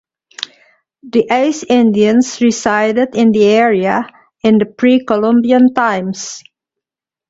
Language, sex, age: English, female, 40-49